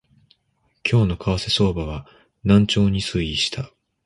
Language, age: Japanese, under 19